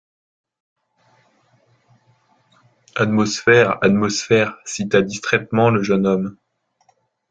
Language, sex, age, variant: French, male, 19-29, Français de métropole